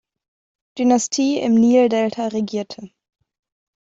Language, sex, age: German, female, under 19